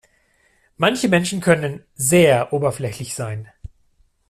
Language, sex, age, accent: German, male, 40-49, Deutschland Deutsch